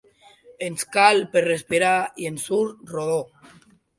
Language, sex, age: Catalan, male, 19-29